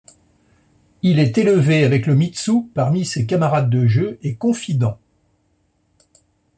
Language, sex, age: French, male, 60-69